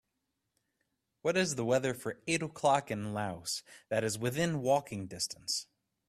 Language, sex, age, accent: English, male, 30-39, United States English